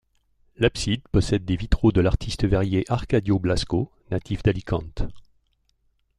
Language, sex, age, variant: French, male, 60-69, Français de métropole